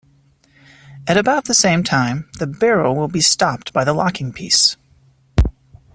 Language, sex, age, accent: English, male, 30-39, United States English